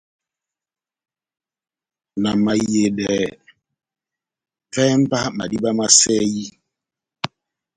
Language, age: Batanga, 70-79